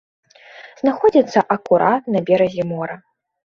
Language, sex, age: Belarusian, female, 19-29